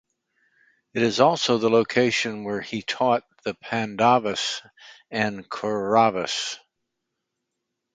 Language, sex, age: English, male, 60-69